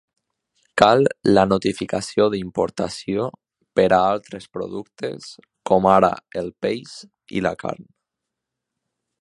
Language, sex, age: Catalan, male, under 19